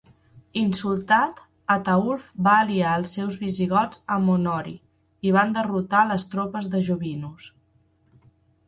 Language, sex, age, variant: Catalan, female, 30-39, Central